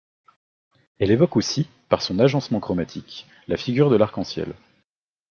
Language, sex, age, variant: French, male, 19-29, Français de métropole